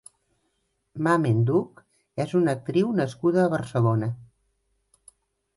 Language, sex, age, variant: Catalan, female, 50-59, Central